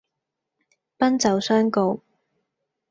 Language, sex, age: Cantonese, female, 19-29